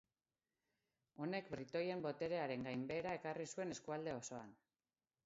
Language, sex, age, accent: Basque, female, 40-49, Mendebalekoa (Araba, Bizkaia, Gipuzkoako mendebaleko herri batzuk)